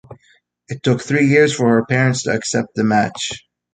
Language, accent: English, United States English